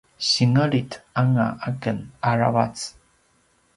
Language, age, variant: Paiwan, 30-39, pinayuanan a kinaikacedasan (東排灣語)